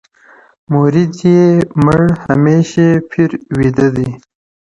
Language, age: Pashto, 19-29